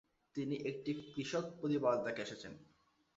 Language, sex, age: Bengali, male, 19-29